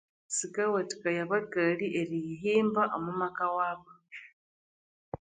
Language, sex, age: Konzo, female, 30-39